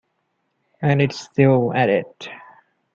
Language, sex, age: English, male, 19-29